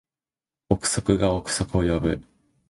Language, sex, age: Japanese, male, under 19